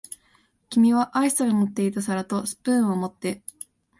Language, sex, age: Japanese, female, under 19